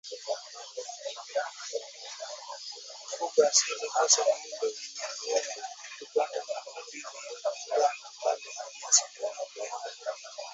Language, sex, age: Swahili, male, 19-29